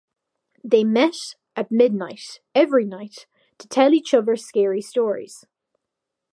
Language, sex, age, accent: English, female, under 19, Irish English